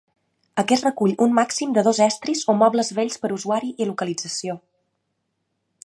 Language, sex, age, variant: Catalan, female, 30-39, Balear